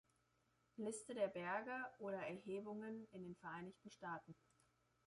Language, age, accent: German, 30-39, Deutschland Deutsch